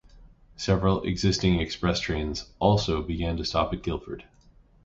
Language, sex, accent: English, male, United States English